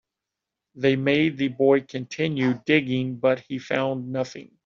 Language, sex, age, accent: English, male, 50-59, United States English